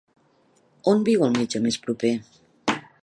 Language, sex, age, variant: Catalan, female, 40-49, Central